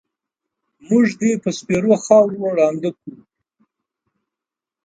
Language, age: Pashto, 50-59